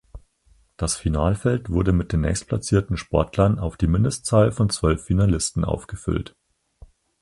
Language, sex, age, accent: German, male, 19-29, Deutschland Deutsch